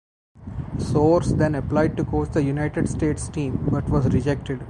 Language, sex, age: English, male, 40-49